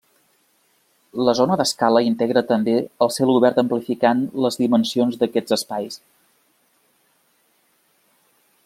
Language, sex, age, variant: Catalan, male, 30-39, Central